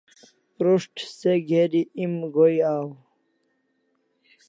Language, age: Kalasha, 19-29